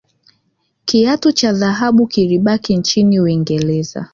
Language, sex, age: Swahili, female, 19-29